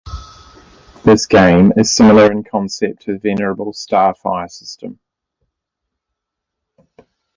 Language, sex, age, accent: English, male, 30-39, New Zealand English